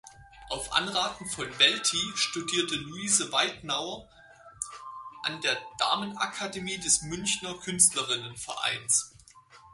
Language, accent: German, Deutschland Deutsch